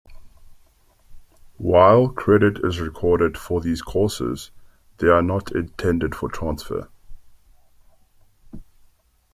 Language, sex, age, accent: English, male, 19-29, Southern African (South Africa, Zimbabwe, Namibia)